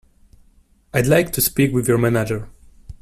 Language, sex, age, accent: English, male, 19-29, England English